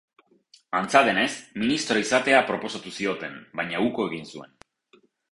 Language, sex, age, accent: Basque, male, 30-39, Mendebalekoa (Araba, Bizkaia, Gipuzkoako mendebaleko herri batzuk)